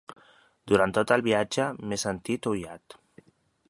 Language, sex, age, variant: Catalan, male, 19-29, Central